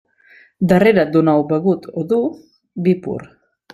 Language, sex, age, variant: Catalan, female, 19-29, Nord-Occidental